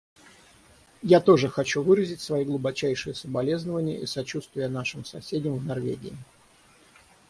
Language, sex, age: Russian, male, 30-39